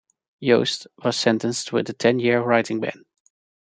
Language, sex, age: English, male, 40-49